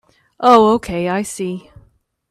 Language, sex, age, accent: English, female, 50-59, United States English